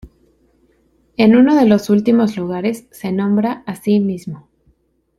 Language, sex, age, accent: Spanish, female, 30-39, México